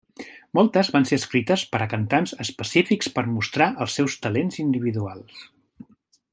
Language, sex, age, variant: Catalan, male, 40-49, Central